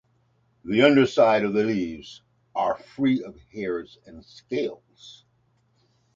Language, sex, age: English, male, 60-69